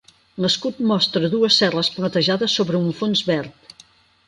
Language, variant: Catalan, Central